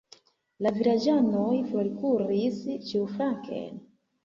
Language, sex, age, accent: Esperanto, female, 19-29, Internacia